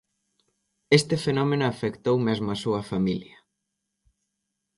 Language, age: Galician, 19-29